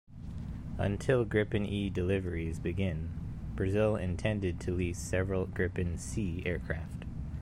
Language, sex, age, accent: English, male, 30-39, United States English